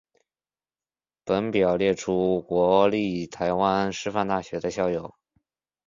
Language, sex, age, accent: Chinese, male, under 19, 出生地：浙江省